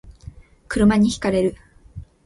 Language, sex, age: Japanese, female, 19-29